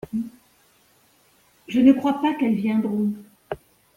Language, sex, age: French, female, 50-59